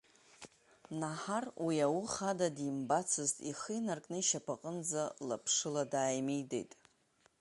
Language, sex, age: Abkhazian, female, 40-49